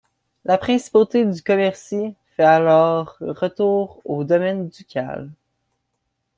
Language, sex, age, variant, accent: French, male, 19-29, Français d'Amérique du Nord, Français du Canada